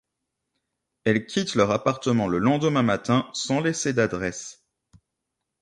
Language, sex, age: French, male, 30-39